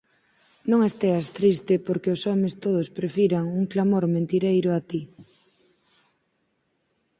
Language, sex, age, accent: Galician, female, 19-29, Normativo (estándar)